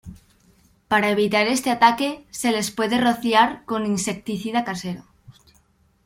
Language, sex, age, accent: Spanish, female, under 19, España: Norte peninsular (Asturias, Castilla y León, Cantabria, País Vasco, Navarra, Aragón, La Rioja, Guadalajara, Cuenca)